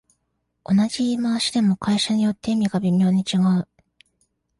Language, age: Japanese, 19-29